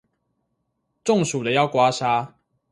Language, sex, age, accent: Chinese, male, 19-29, 出生地：臺北市